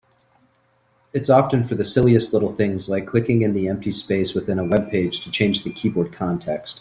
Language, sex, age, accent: English, male, 40-49, United States English